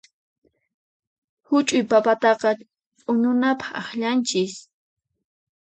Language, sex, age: Puno Quechua, female, 19-29